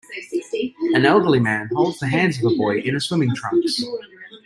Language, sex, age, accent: English, male, 30-39, Australian English